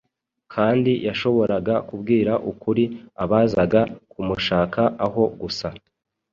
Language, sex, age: Kinyarwanda, male, 30-39